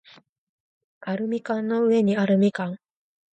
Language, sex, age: Japanese, female, 19-29